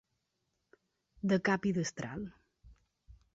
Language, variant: Catalan, Balear